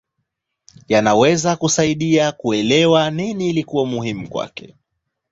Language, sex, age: Swahili, male, 19-29